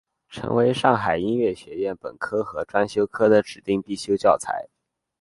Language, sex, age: Chinese, male, under 19